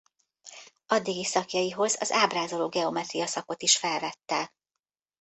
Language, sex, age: Hungarian, female, 50-59